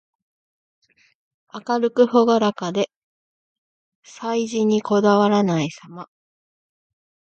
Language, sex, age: Japanese, female, 19-29